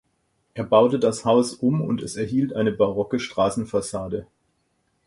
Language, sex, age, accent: German, male, 50-59, Deutschland Deutsch